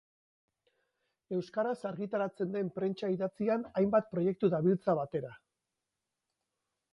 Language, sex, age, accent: Basque, male, 40-49, Mendebalekoa (Araba, Bizkaia, Gipuzkoako mendebaleko herri batzuk)